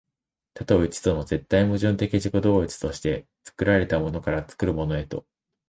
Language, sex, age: Japanese, male, under 19